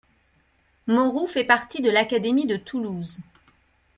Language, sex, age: French, female, 40-49